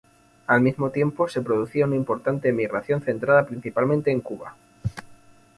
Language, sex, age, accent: Spanish, male, 19-29, España: Norte peninsular (Asturias, Castilla y León, Cantabria, País Vasco, Navarra, Aragón, La Rioja, Guadalajara, Cuenca)